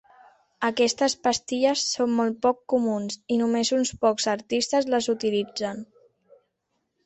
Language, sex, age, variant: Catalan, female, under 19, Central